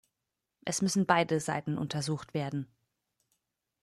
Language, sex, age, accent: German, female, 30-39, Deutschland Deutsch